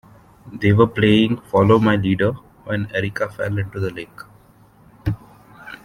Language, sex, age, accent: English, male, 19-29, India and South Asia (India, Pakistan, Sri Lanka)